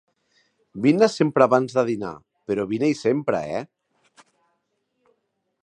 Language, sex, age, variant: Catalan, male, 40-49, Central